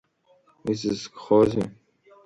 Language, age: Abkhazian, under 19